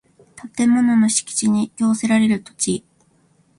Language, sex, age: Japanese, female, 40-49